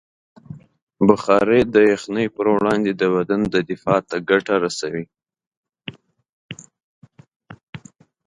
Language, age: Pashto, 19-29